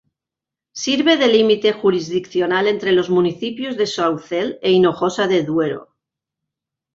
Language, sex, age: Spanish, female, 50-59